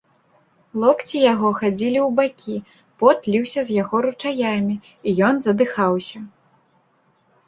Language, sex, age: Belarusian, female, 19-29